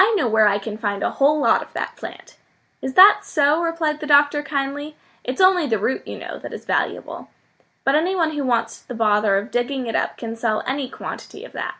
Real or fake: real